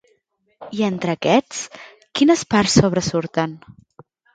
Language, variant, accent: Catalan, Central, central